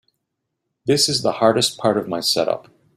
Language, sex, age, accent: English, male, 40-49, United States English